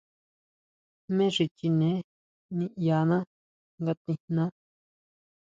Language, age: Huautla Mazatec, 30-39